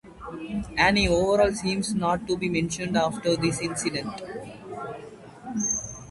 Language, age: English, 19-29